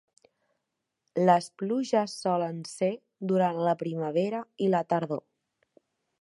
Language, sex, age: Catalan, female, 19-29